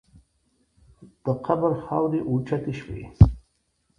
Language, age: Pashto, 40-49